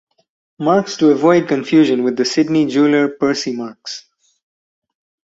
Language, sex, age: English, male, 19-29